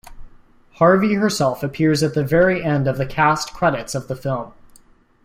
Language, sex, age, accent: English, male, 19-29, United States English